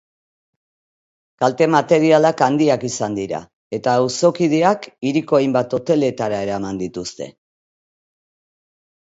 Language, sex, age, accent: Basque, female, 50-59, Mendebalekoa (Araba, Bizkaia, Gipuzkoako mendebaleko herri batzuk)